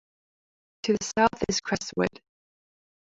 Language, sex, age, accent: English, female, 19-29, United States English